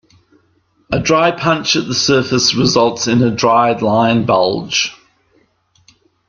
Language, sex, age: English, male, 40-49